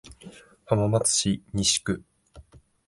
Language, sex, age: Japanese, male, 19-29